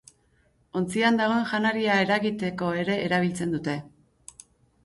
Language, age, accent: Basque, 40-49, Erdialdekoa edo Nafarra (Gipuzkoa, Nafarroa)